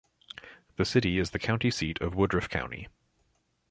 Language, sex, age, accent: English, male, 30-39, United States English